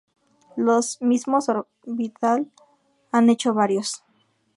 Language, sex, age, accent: Spanish, female, 19-29, México